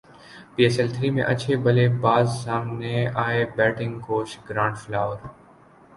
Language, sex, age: Urdu, male, 19-29